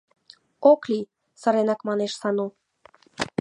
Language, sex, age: Mari, female, 19-29